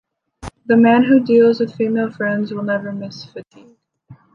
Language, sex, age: English, female, under 19